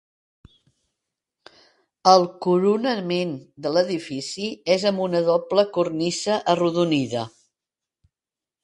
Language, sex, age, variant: Catalan, female, 60-69, Central